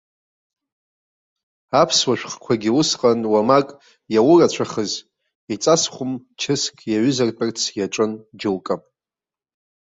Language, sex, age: Abkhazian, male, 40-49